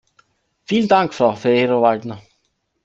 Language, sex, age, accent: German, male, 19-29, Österreichisches Deutsch